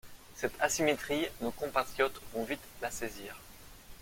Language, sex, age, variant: French, male, 30-39, Français de métropole